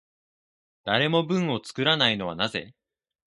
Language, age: Japanese, 19-29